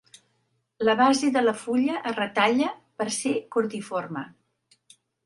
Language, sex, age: Catalan, female, 60-69